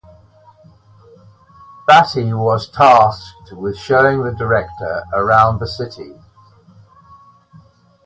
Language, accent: English, England English